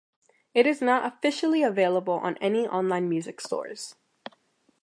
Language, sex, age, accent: English, female, under 19, United States English